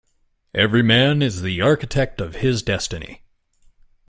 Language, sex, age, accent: English, male, 19-29, United States English